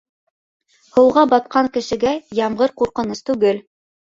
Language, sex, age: Bashkir, female, 19-29